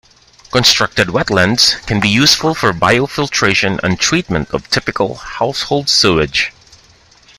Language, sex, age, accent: English, male, 30-39, Filipino